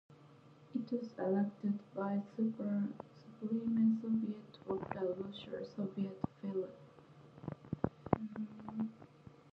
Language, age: English, 19-29